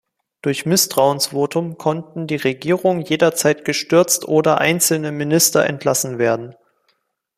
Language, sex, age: German, male, 19-29